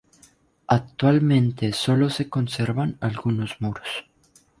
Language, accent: Spanish, Caribe: Cuba, Venezuela, Puerto Rico, República Dominicana, Panamá, Colombia caribeña, México caribeño, Costa del golfo de México